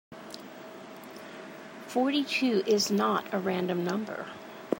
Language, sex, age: English, female, 60-69